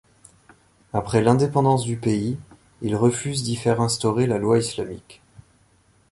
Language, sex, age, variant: French, male, 19-29, Français de métropole